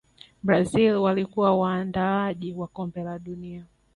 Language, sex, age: Swahili, female, 30-39